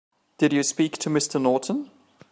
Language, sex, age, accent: English, male, 30-39, England English